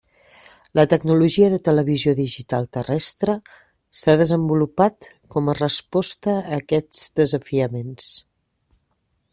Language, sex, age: Catalan, female, 40-49